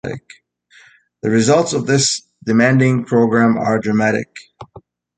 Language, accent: English, United States English